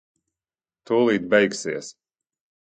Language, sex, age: Latvian, male, 40-49